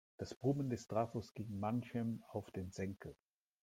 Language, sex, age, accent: German, male, 60-69, Schweizerdeutsch